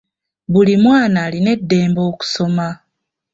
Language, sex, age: Ganda, female, 19-29